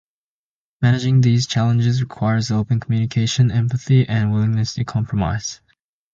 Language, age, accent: English, under 19, United States English